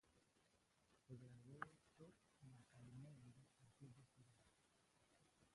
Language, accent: Spanish, Andino-Pacífico: Colombia, Perú, Ecuador, oeste de Bolivia y Venezuela andina